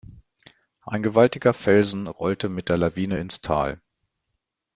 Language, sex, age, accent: German, male, 50-59, Deutschland Deutsch